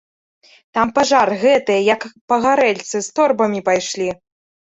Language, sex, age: Belarusian, female, 19-29